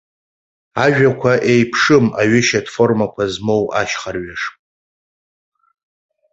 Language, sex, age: Abkhazian, male, 30-39